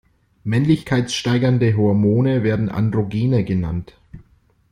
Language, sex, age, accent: German, male, 40-49, Deutschland Deutsch